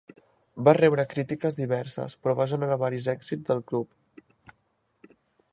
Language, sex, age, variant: Catalan, male, 19-29, Central